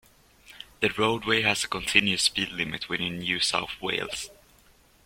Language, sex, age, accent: English, male, 19-29, United States English